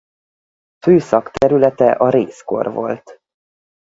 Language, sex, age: Hungarian, male, 30-39